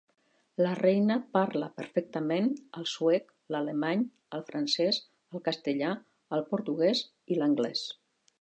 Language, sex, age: Catalan, female, 60-69